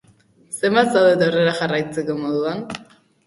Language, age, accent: Basque, under 19, Mendebalekoa (Araba, Bizkaia, Gipuzkoako mendebaleko herri batzuk)